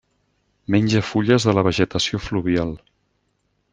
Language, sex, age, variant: Catalan, male, 60-69, Central